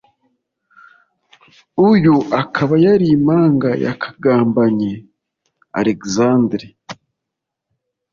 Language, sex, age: Kinyarwanda, male, 40-49